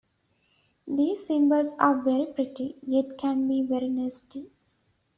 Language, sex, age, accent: English, female, 19-29, England English